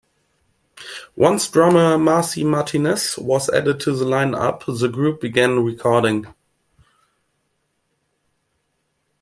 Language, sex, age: English, male, 19-29